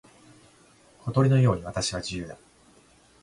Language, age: Japanese, 30-39